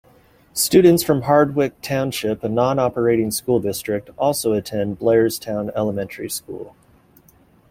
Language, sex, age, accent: English, male, 30-39, United States English